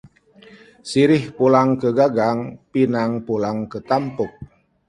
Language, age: Indonesian, 50-59